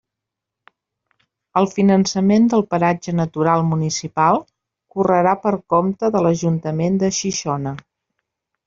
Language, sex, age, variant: Catalan, female, 50-59, Central